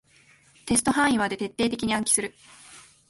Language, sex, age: Japanese, female, 19-29